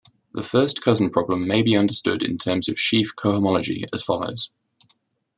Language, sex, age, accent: English, male, 19-29, England English